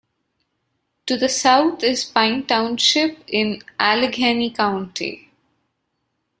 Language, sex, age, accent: English, female, 30-39, India and South Asia (India, Pakistan, Sri Lanka)